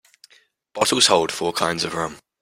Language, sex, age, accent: English, male, under 19, England English